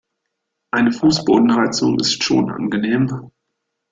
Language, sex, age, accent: German, male, 30-39, Deutschland Deutsch